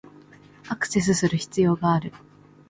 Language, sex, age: Japanese, female, 19-29